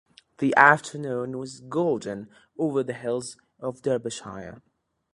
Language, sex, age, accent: English, male, 19-29, England English